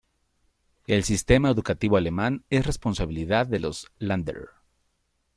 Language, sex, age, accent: Spanish, male, 19-29, México